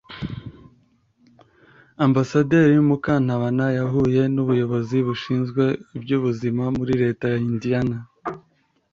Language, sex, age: Kinyarwanda, male, 19-29